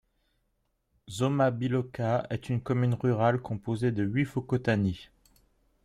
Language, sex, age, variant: French, male, 40-49, Français de métropole